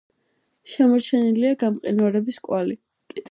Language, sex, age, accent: Georgian, female, under 19, მშვიდი